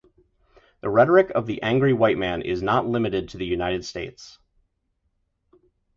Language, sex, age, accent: English, male, 30-39, United States English